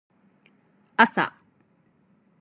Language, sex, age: Japanese, female, 40-49